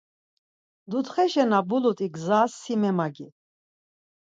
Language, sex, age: Laz, female, 40-49